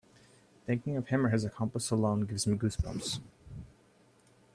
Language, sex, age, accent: English, male, under 19, United States English